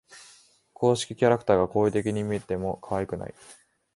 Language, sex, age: Japanese, male, 19-29